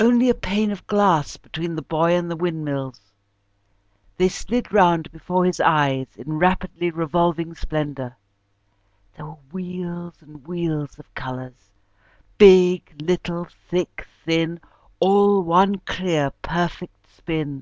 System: none